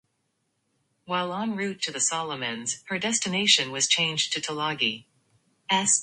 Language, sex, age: English, female, under 19